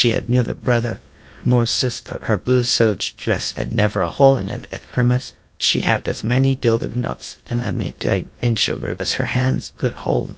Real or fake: fake